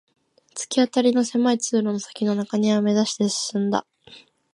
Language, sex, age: Japanese, female, 19-29